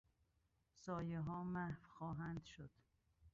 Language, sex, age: Persian, female, 40-49